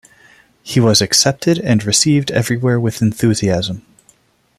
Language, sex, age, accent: English, male, 30-39, United States English